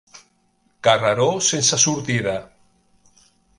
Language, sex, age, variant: Catalan, male, 40-49, Central